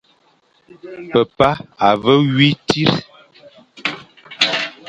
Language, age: Fang, 40-49